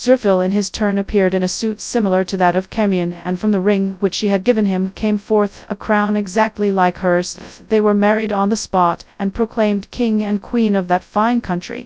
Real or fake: fake